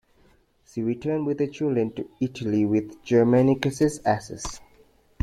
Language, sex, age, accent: English, male, 19-29, India and South Asia (India, Pakistan, Sri Lanka)